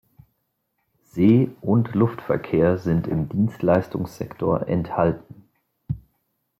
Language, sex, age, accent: German, male, 40-49, Deutschland Deutsch